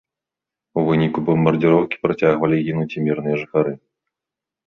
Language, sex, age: Belarusian, male, 30-39